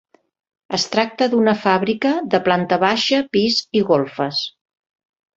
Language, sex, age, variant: Catalan, female, 50-59, Central